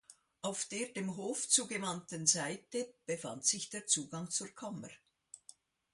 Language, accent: German, Schweizerdeutsch